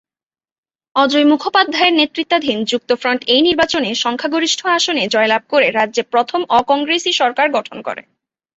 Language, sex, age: Bengali, female, 19-29